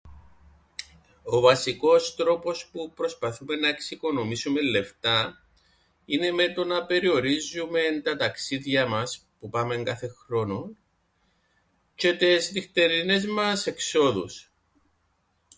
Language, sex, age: Greek, male, 40-49